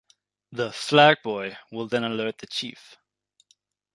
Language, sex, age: English, male, under 19